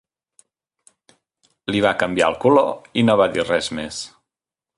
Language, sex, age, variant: Catalan, male, 19-29, Central